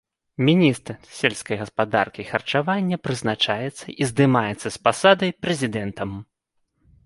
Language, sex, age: Belarusian, male, 30-39